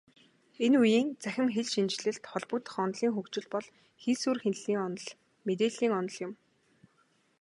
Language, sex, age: Mongolian, female, 19-29